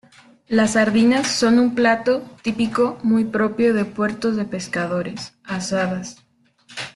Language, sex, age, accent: Spanish, female, 19-29, México